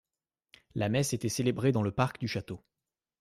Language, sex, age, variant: French, male, 19-29, Français de métropole